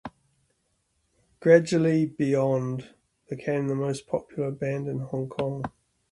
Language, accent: English, New Zealand English